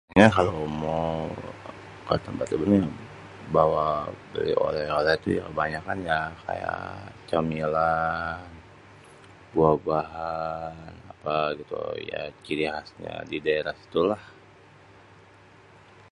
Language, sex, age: Betawi, male, 30-39